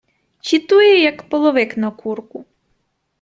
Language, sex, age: Ukrainian, female, 30-39